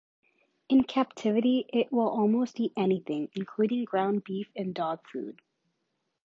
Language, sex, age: English, female, under 19